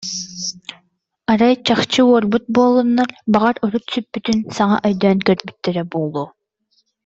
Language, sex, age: Yakut, female, under 19